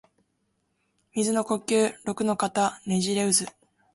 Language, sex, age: Japanese, female, 19-29